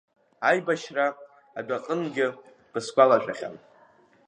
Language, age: Abkhazian, under 19